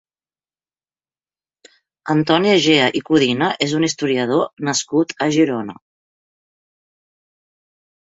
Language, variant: Catalan, Central